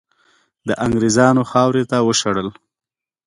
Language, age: Pashto, 30-39